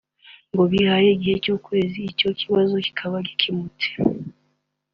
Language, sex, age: Kinyarwanda, male, 19-29